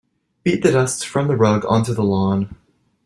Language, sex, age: English, male, 19-29